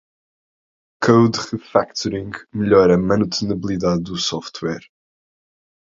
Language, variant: Portuguese, Portuguese (Portugal)